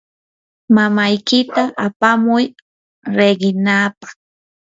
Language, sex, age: Yanahuanca Pasco Quechua, female, 19-29